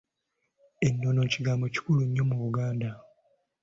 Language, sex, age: Ganda, male, 19-29